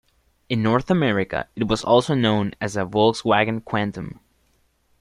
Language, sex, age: English, male, under 19